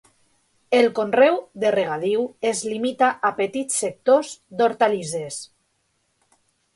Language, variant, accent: Catalan, Alacantí, valencià